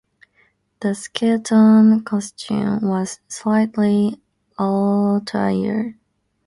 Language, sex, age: English, female, under 19